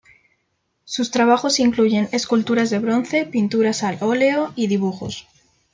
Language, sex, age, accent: Spanish, female, 19-29, España: Centro-Sur peninsular (Madrid, Toledo, Castilla-La Mancha)